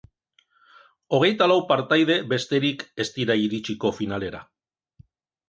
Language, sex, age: Basque, male, 50-59